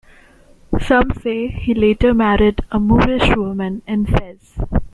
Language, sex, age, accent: English, female, 19-29, India and South Asia (India, Pakistan, Sri Lanka)